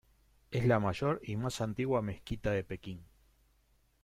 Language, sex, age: Spanish, male, 50-59